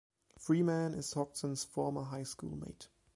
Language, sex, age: English, male, 30-39